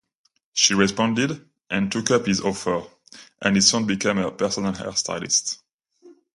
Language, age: English, 30-39